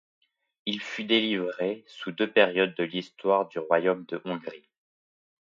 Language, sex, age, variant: French, male, 19-29, Français de métropole